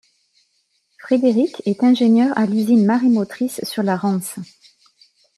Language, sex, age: French, female, 40-49